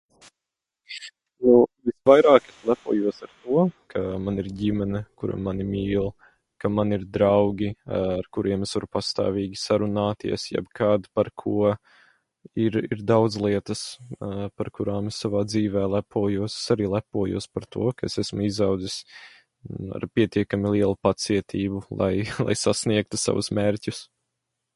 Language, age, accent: Latvian, under 19, Krievu